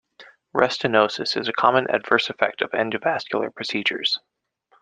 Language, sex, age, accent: English, male, 19-29, United States English